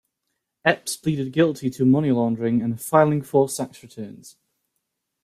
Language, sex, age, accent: English, male, 19-29, England English